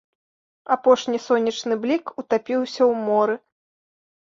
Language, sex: Belarusian, female